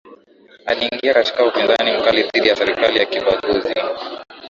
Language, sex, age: Swahili, male, 19-29